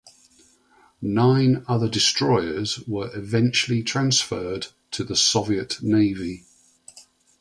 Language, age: English, 60-69